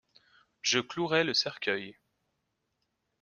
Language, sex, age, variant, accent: French, male, 19-29, Français d'Europe, Français de Suisse